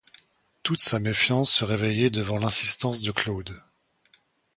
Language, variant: French, Français de métropole